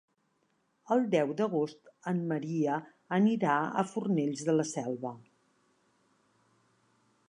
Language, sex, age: Catalan, female, 50-59